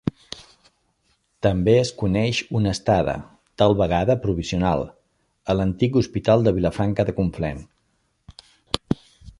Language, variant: Catalan, Central